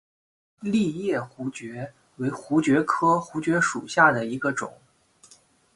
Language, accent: Chinese, 出生地：山东省